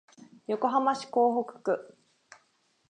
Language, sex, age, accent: Japanese, female, 19-29, 関東